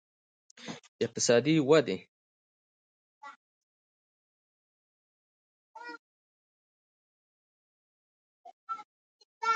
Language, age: Pashto, 40-49